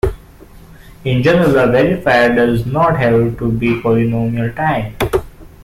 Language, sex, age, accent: English, male, 19-29, India and South Asia (India, Pakistan, Sri Lanka)